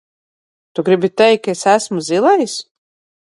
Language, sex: Latvian, female